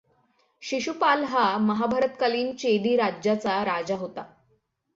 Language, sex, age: Marathi, female, 19-29